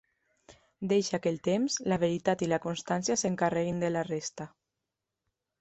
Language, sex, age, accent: Catalan, female, 19-29, valencià